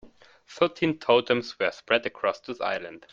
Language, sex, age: English, male, 19-29